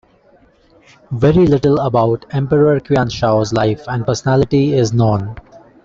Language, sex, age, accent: English, male, 19-29, India and South Asia (India, Pakistan, Sri Lanka)